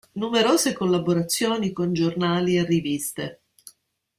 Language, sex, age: Italian, female, 50-59